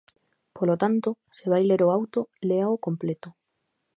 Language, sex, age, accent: Galician, female, 19-29, Normativo (estándar)